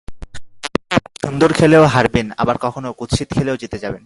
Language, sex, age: Bengali, male, 19-29